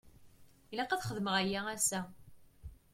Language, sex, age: Kabyle, female, 19-29